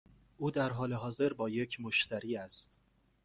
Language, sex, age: Persian, male, 19-29